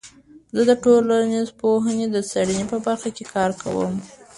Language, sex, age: Pashto, female, under 19